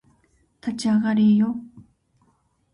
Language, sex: Japanese, female